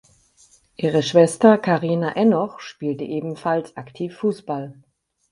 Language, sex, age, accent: German, female, 50-59, Deutschland Deutsch